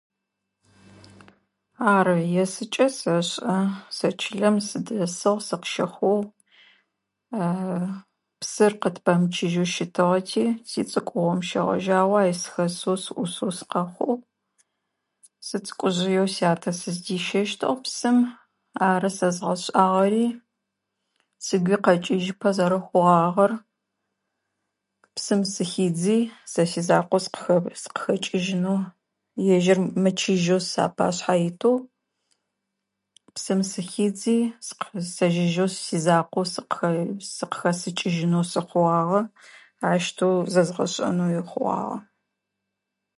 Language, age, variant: Adyghe, 40-49, Адыгабзэ (Кирил, пстэумэ зэдыряе)